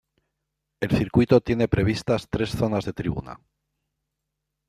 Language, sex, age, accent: Spanish, male, 60-69, España: Centro-Sur peninsular (Madrid, Toledo, Castilla-La Mancha)